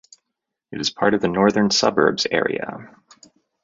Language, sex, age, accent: English, male, 30-39, United States English